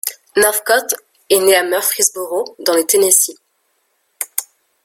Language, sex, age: French, female, 19-29